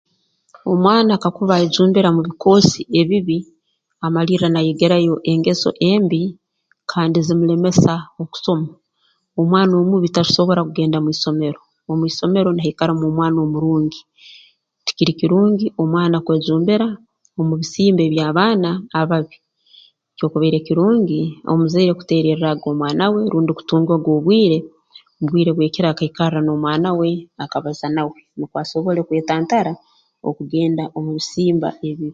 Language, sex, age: Tooro, female, 50-59